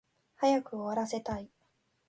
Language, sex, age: Japanese, female, 19-29